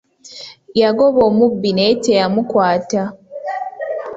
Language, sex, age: Ganda, female, 19-29